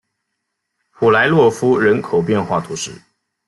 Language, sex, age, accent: Chinese, male, 19-29, 出生地：浙江省